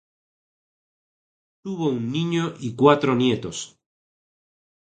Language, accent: Spanish, España: Sur peninsular (Andalucia, Extremadura, Murcia)